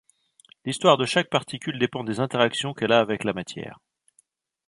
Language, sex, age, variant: French, male, 40-49, Français de métropole